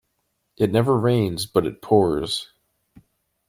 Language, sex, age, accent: English, male, 30-39, Canadian English